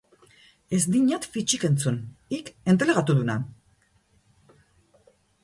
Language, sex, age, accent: Basque, female, 40-49, Erdialdekoa edo Nafarra (Gipuzkoa, Nafarroa)